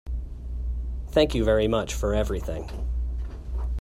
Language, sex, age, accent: English, male, 30-39, United States English